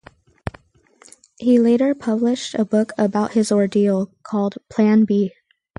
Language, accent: English, United States English